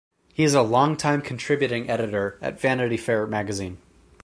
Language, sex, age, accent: English, male, 19-29, United States English